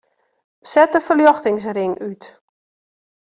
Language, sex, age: Western Frisian, female, 40-49